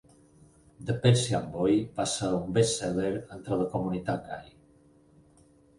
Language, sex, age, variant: Catalan, male, 60-69, Balear